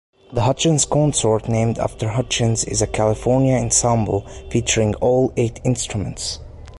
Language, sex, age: English, male, 19-29